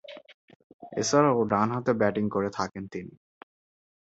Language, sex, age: Bengali, male, under 19